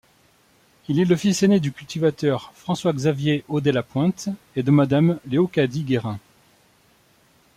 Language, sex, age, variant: French, male, 40-49, Français de métropole